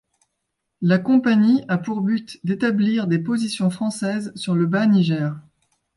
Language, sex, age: French, female, 30-39